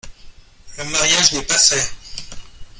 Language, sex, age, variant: French, male, 40-49, Français de métropole